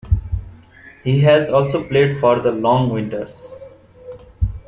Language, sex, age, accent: English, male, 19-29, India and South Asia (India, Pakistan, Sri Lanka)